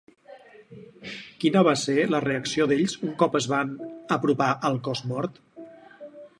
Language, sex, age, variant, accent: Catalan, male, 40-49, Central, central